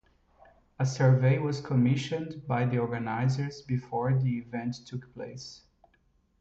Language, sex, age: English, male, 30-39